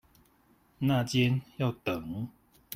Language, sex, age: Chinese, male, 30-39